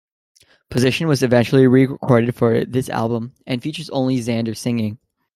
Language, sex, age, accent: English, male, under 19, United States English